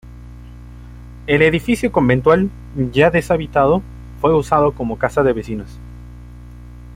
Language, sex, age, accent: Spanish, male, 19-29, Andino-Pacífico: Colombia, Perú, Ecuador, oeste de Bolivia y Venezuela andina